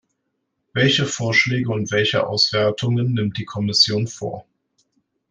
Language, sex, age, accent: German, male, 19-29, Deutschland Deutsch